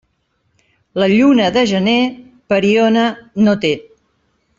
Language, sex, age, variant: Catalan, female, 50-59, Central